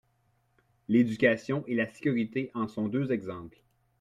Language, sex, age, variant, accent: French, male, 40-49, Français d'Amérique du Nord, Français du Canada